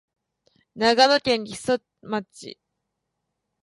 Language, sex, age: Japanese, female, 19-29